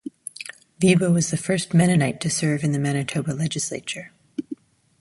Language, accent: English, United States English